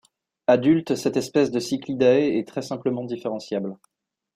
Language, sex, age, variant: French, male, 19-29, Français de métropole